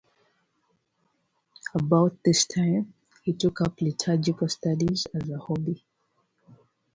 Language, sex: English, female